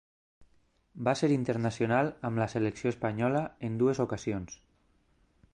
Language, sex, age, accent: Catalan, male, 40-49, valencià